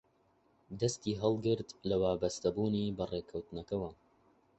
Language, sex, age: Central Kurdish, male, under 19